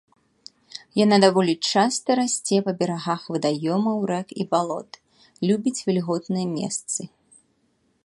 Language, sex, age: Belarusian, female, 30-39